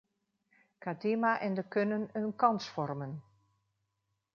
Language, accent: Dutch, Nederlands Nederlands